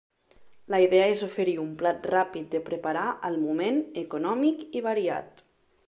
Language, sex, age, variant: Catalan, female, 19-29, Nord-Occidental